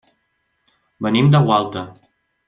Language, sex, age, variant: Catalan, male, 19-29, Central